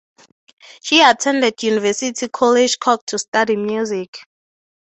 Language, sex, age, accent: English, female, 19-29, Southern African (South Africa, Zimbabwe, Namibia)